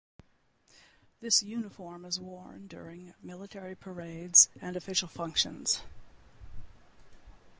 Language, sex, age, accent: English, female, 70-79, United States English